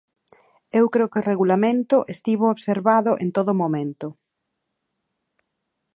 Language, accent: Galician, Oriental (común en zona oriental); Normativo (estándar)